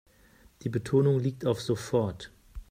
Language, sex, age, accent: German, male, 50-59, Deutschland Deutsch